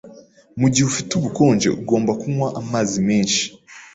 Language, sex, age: Kinyarwanda, female, 19-29